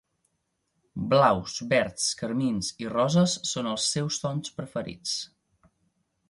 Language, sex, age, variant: Catalan, male, 19-29, Central